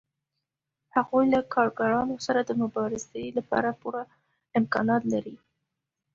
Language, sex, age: Pashto, female, under 19